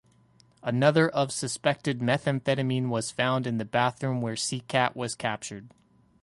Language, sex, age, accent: English, male, 30-39, United States English